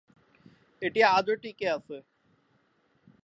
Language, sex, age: Bengali, male, 19-29